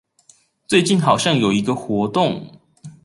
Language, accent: Chinese, 出生地：臺中市